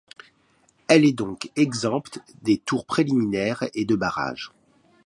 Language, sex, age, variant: French, male, 40-49, Français de métropole